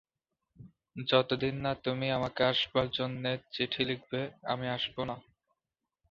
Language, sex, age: Bengali, male, 19-29